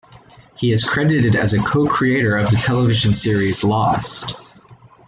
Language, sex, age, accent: English, male, 19-29, United States English